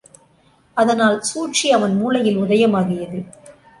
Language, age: Tamil, 50-59